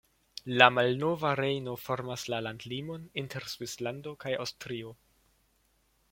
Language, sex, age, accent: Esperanto, male, 19-29, Internacia